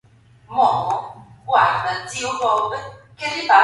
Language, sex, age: Italian, female, 19-29